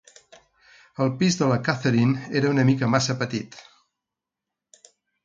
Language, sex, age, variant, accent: Catalan, male, 50-59, Central, central